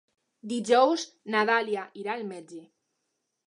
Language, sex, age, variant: Catalan, female, under 19, Alacantí